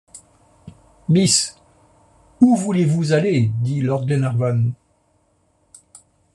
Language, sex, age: French, male, 60-69